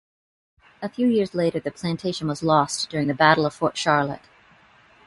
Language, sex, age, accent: English, female, 30-39, United States English